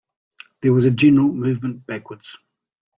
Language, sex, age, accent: English, male, 60-69, New Zealand English